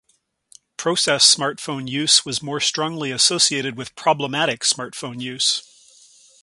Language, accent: English, Canadian English